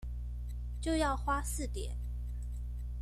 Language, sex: Chinese, female